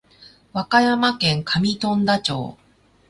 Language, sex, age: Japanese, female, 40-49